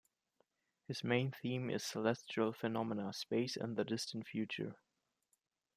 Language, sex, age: English, male, 19-29